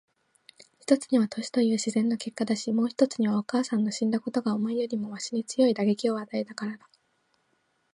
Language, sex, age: Japanese, female, 19-29